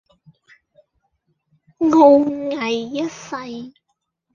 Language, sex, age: Cantonese, female, 30-39